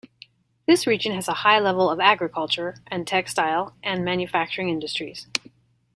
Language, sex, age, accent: English, female, 40-49, United States English